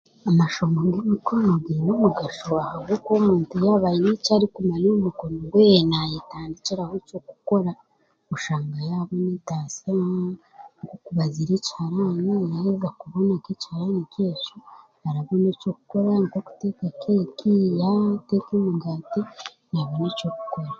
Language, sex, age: Chiga, male, 30-39